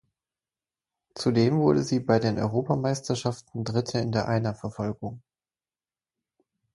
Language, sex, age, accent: German, male, 19-29, Deutschland Deutsch